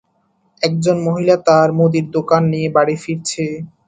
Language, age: Bengali, 19-29